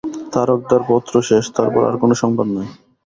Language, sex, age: Bengali, male, 19-29